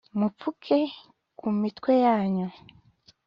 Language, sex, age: Kinyarwanda, female, 19-29